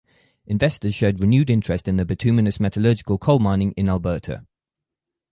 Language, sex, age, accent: English, male, 19-29, England English